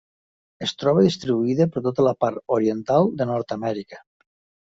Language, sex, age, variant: Catalan, male, 50-59, Nord-Occidental